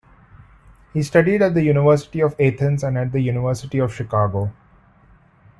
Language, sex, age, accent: English, male, 30-39, India and South Asia (India, Pakistan, Sri Lanka)